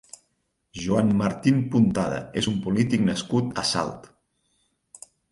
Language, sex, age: Catalan, male, 40-49